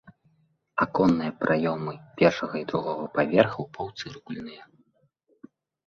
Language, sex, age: Belarusian, male, 30-39